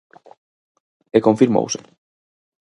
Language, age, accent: Galician, 19-29, Normativo (estándar)